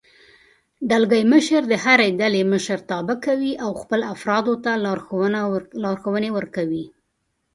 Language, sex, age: Pashto, female, 40-49